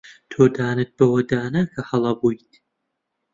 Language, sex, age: Central Kurdish, male, 19-29